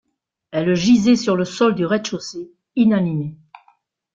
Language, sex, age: French, female, 60-69